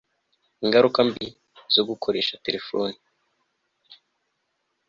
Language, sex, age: Kinyarwanda, male, under 19